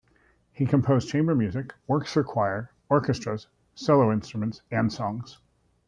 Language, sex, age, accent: English, male, 40-49, United States English